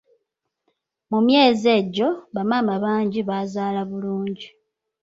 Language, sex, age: Ganda, female, 30-39